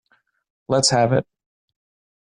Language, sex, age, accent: English, male, 19-29, United States English